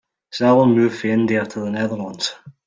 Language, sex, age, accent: English, male, 19-29, Scottish English